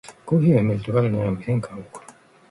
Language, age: Japanese, 50-59